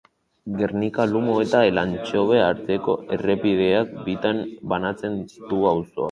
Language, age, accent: Basque, under 19, Erdialdekoa edo Nafarra (Gipuzkoa, Nafarroa)